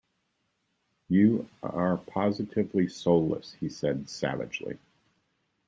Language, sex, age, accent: English, male, 60-69, United States English